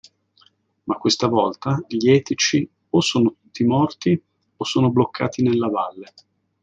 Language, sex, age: Italian, male, 40-49